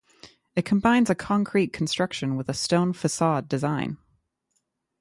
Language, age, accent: English, 30-39, United States English